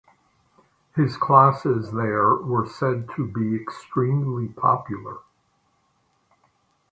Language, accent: English, United States English